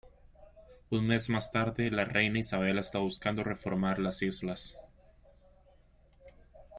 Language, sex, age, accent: Spanish, male, 19-29, América central